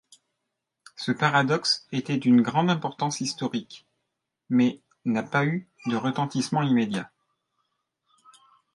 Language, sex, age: French, male, 30-39